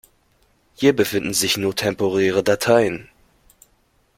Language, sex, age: German, male, 19-29